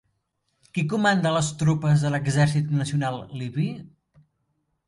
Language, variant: Catalan, Central